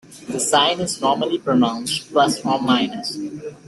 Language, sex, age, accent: English, male, 19-29, United States English